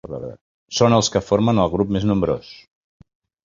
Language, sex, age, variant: Catalan, male, 50-59, Central